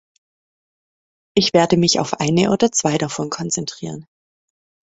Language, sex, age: German, female, 30-39